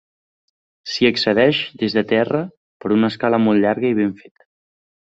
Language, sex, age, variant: Catalan, male, 19-29, Central